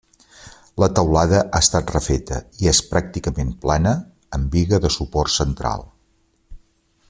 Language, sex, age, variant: Catalan, male, 50-59, Central